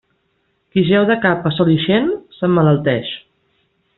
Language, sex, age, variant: Catalan, female, 40-49, Central